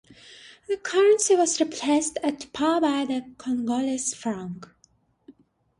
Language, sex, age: English, female, 19-29